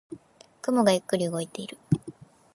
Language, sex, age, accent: Japanese, female, 19-29, 標準語